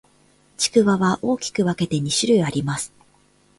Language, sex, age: Japanese, female, 19-29